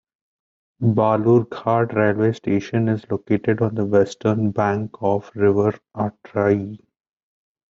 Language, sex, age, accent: English, male, 19-29, India and South Asia (India, Pakistan, Sri Lanka)